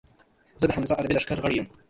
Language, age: Pashto, 19-29